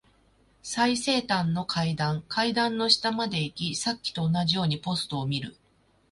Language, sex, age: Japanese, female, 40-49